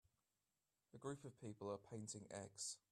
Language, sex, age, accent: English, male, 19-29, England English